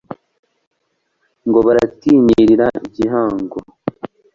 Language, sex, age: Kinyarwanda, male, 19-29